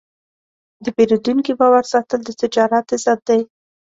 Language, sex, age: Pashto, female, 19-29